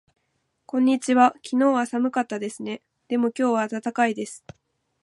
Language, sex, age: Japanese, female, 19-29